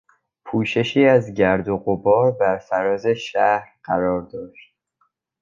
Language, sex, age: Persian, male, under 19